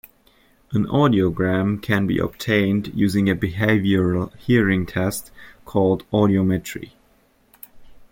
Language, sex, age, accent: English, male, 19-29, United States English